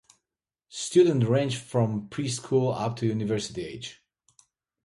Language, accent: English, United States English; Australian English